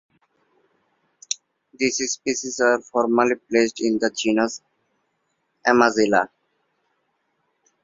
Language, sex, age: English, male, 19-29